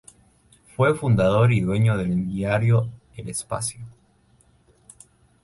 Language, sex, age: Spanish, male, 19-29